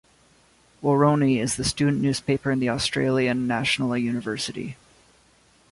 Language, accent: English, United States English